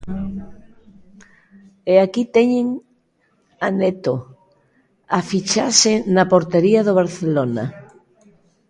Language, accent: Galician, Atlántico (seseo e gheada)